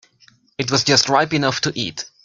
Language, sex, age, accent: English, male, 30-39, United States English